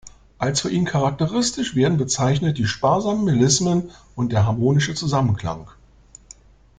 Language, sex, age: German, male, 50-59